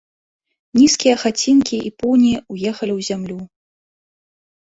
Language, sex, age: Belarusian, female, 19-29